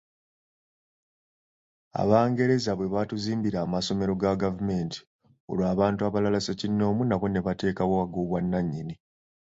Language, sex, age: Ganda, male, 30-39